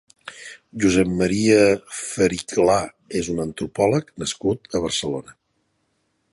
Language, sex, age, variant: Catalan, male, 50-59, Central